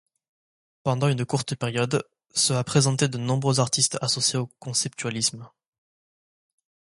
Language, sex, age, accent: French, male, under 19, Français du sud de la France